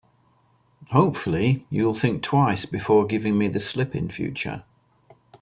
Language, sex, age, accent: English, male, 60-69, England English